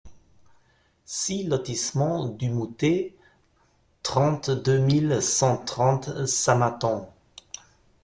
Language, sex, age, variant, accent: French, male, 40-49, Français d'Europe, Français d’Allemagne